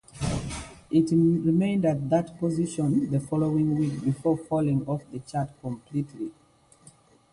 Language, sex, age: English, female, 50-59